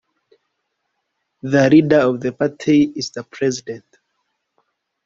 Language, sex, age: English, male, 19-29